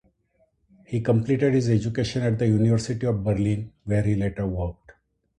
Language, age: English, 40-49